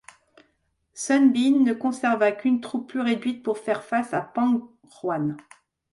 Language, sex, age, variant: French, female, 40-49, Français de métropole